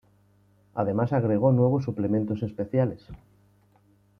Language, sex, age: Spanish, male, 40-49